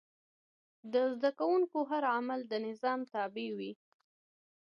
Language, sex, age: Pashto, female, under 19